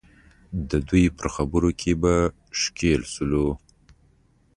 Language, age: Pashto, 19-29